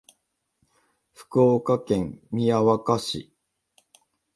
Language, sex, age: Japanese, male, 40-49